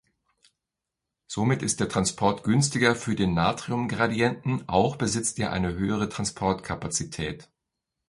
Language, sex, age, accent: German, male, 50-59, Deutschland Deutsch